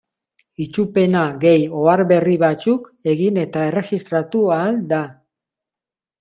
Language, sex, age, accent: Basque, male, 50-59, Mendebalekoa (Araba, Bizkaia, Gipuzkoako mendebaleko herri batzuk)